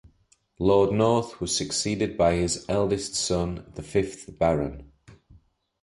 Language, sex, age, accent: English, male, 30-39, England English